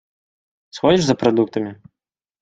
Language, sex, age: Russian, male, 19-29